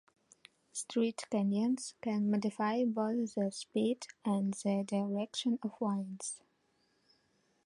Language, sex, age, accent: English, female, 19-29, United States English